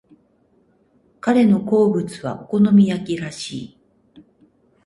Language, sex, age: Japanese, female, 60-69